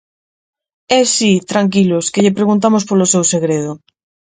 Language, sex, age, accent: Galician, female, 30-39, Central (gheada); Normativo (estándar)